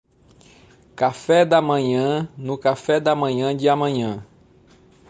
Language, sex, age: Portuguese, male, 40-49